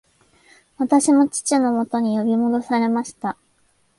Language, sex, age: Japanese, female, 19-29